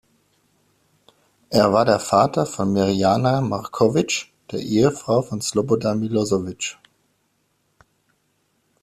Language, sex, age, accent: German, male, 40-49, Deutschland Deutsch